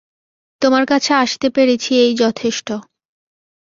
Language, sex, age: Bengali, female, 19-29